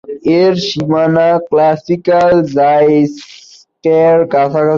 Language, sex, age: Bengali, male, 19-29